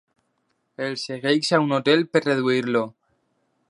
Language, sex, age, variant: Catalan, male, under 19, Alacantí